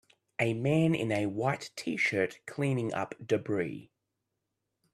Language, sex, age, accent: English, male, 30-39, Australian English